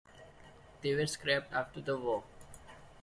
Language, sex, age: English, male, 19-29